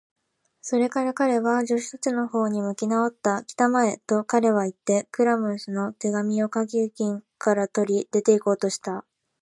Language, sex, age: Japanese, female, 19-29